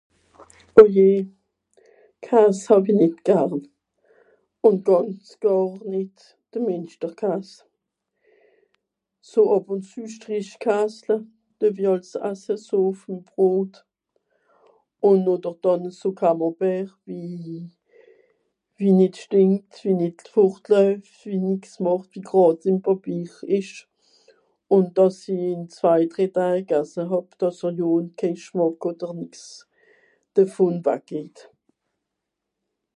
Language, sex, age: Swiss German, female, 50-59